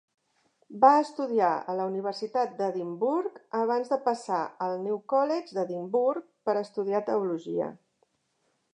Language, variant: Catalan, Central